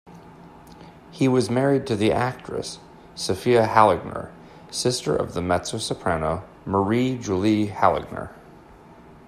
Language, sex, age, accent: English, male, 30-39, United States English